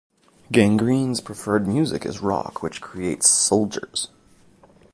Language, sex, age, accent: English, male, 19-29, Canadian English